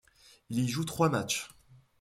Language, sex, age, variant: French, male, 19-29, Français de métropole